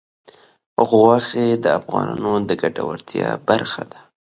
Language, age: Pashto, 19-29